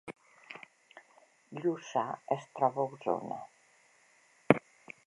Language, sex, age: Catalan, female, 70-79